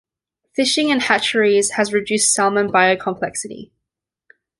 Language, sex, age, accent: English, female, 19-29, Australian English